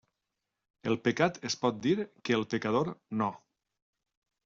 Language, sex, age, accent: Catalan, male, 50-59, valencià